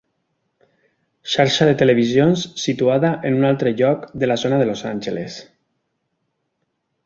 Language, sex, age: Catalan, male, 40-49